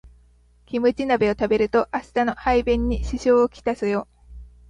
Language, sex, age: Japanese, female, 19-29